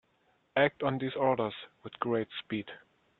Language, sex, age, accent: English, male, 19-29, England English